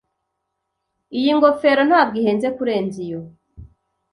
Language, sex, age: Kinyarwanda, female, 30-39